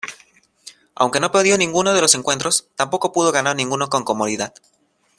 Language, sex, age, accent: Spanish, male, under 19, Andino-Pacífico: Colombia, Perú, Ecuador, oeste de Bolivia y Venezuela andina